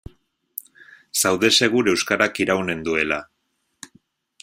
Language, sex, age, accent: Basque, male, 30-39, Mendebalekoa (Araba, Bizkaia, Gipuzkoako mendebaleko herri batzuk)